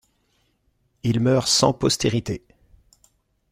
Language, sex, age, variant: French, male, 40-49, Français de métropole